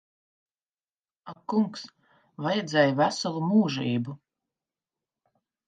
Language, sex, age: Latvian, female, 30-39